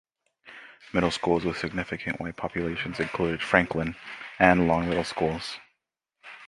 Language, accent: English, United States English